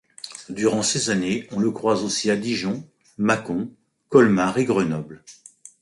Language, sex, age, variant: French, male, 60-69, Français de métropole